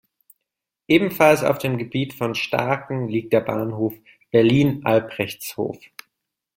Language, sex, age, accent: German, male, 19-29, Deutschland Deutsch